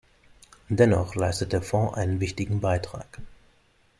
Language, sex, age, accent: German, male, 30-39, Deutschland Deutsch